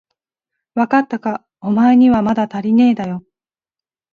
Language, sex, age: Japanese, female, 19-29